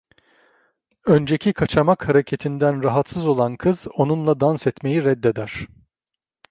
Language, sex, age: Turkish, male, 50-59